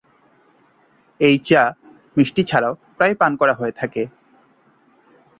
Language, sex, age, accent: Bengali, male, 19-29, প্রমিত